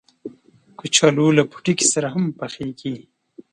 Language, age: Pashto, 30-39